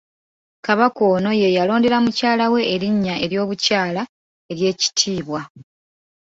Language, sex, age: Ganda, female, 19-29